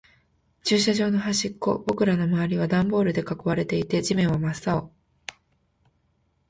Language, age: Japanese, 19-29